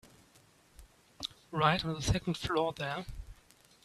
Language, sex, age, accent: English, male, 30-39, England English